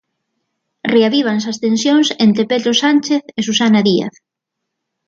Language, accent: Galician, Atlántico (seseo e gheada)